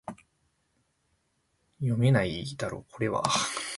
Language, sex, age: Japanese, male, 19-29